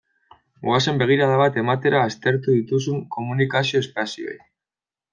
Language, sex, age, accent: Basque, male, 19-29, Mendebalekoa (Araba, Bizkaia, Gipuzkoako mendebaleko herri batzuk)